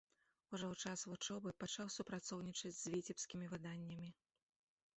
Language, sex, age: Belarusian, female, 40-49